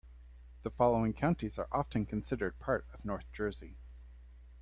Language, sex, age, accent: English, male, 30-39, United States English